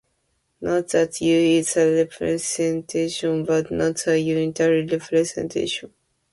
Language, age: English, 19-29